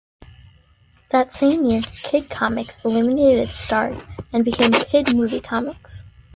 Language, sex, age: English, female, under 19